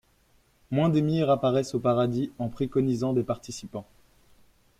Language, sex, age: French, male, 19-29